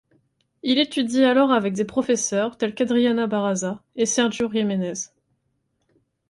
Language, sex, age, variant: French, female, 19-29, Français de métropole